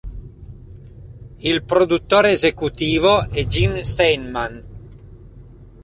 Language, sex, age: Italian, male, 30-39